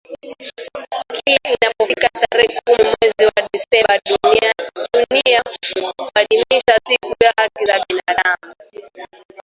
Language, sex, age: Swahili, female, 19-29